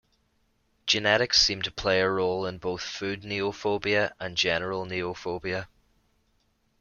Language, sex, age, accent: English, male, 30-39, Irish English